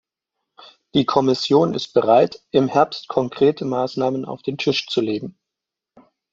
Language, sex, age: German, male, 30-39